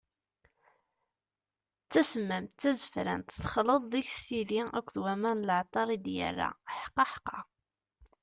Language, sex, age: Kabyle, female, 19-29